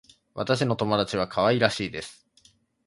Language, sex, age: Japanese, male, 19-29